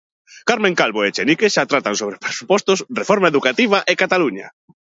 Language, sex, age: Galician, female, 30-39